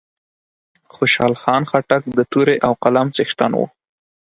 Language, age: Pashto, 19-29